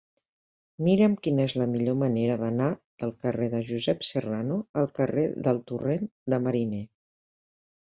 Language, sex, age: Catalan, female, 60-69